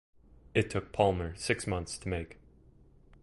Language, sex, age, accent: English, male, 30-39, United States English